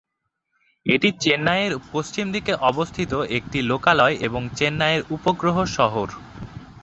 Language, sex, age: Bengali, male, 19-29